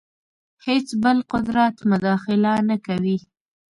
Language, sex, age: Pashto, female, 19-29